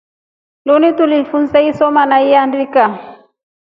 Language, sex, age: Rombo, female, 40-49